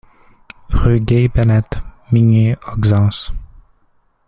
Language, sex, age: French, male, 19-29